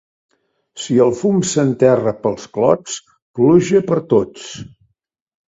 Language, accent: Catalan, gironí